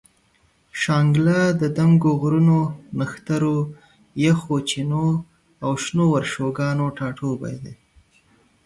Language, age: Pashto, 19-29